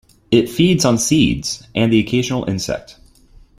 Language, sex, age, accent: English, male, 19-29, United States English